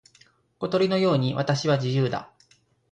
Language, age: Japanese, 40-49